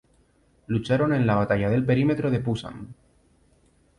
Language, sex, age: Spanish, male, 19-29